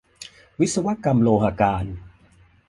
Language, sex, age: Thai, male, 40-49